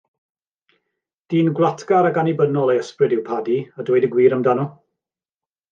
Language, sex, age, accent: Welsh, male, 40-49, Y Deyrnas Unedig Cymraeg